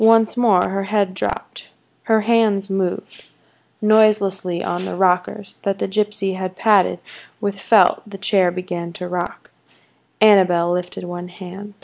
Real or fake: real